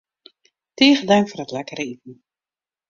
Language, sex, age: Western Frisian, female, 30-39